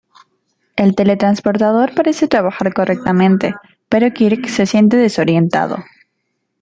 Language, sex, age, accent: Spanish, female, under 19, Andino-Pacífico: Colombia, Perú, Ecuador, oeste de Bolivia y Venezuela andina